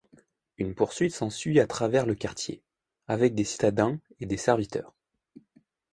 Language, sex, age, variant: French, male, 19-29, Français de métropole